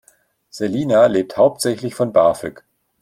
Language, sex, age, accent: German, male, 40-49, Deutschland Deutsch